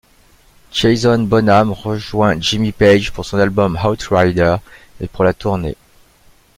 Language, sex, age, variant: French, male, 50-59, Français de métropole